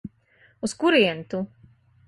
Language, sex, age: Latvian, female, 40-49